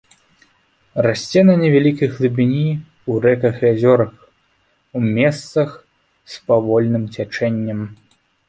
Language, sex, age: Belarusian, male, 19-29